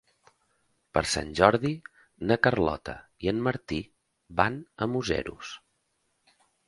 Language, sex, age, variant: Catalan, male, 30-39, Central